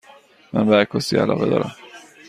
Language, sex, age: Persian, male, 30-39